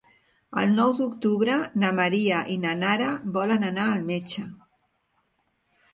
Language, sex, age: Catalan, female, 60-69